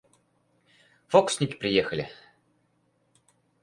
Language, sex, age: Russian, male, under 19